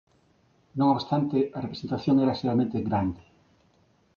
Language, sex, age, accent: Galician, male, 50-59, Normativo (estándar)